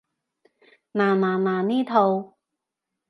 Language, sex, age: Cantonese, female, 30-39